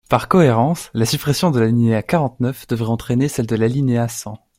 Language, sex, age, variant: French, male, 19-29, Français de métropole